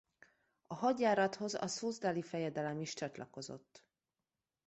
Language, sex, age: Hungarian, female, 30-39